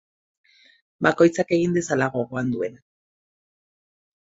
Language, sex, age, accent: Basque, female, 40-49, Erdialdekoa edo Nafarra (Gipuzkoa, Nafarroa)